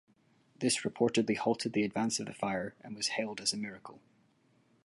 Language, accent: English, Scottish English